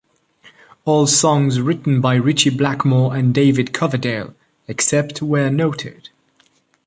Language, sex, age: English, male, 19-29